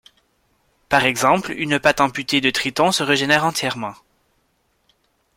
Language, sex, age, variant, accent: French, male, 19-29, Français d'Amérique du Nord, Français du Canada